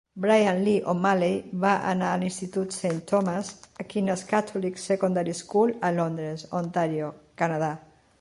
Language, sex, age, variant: Catalan, female, 60-69, Central